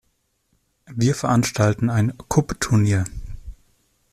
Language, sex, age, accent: German, male, 19-29, Deutschland Deutsch